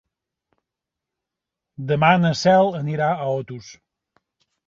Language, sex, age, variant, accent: Catalan, male, 30-39, Central, Empordanès